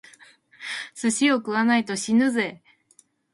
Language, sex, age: Japanese, female, 19-29